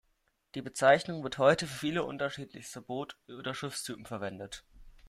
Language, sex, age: German, male, under 19